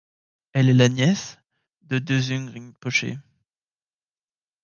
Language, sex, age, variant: French, male, 19-29, Français de métropole